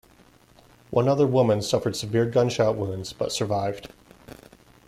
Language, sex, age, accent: English, male, 40-49, United States English